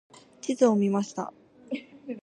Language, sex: Japanese, female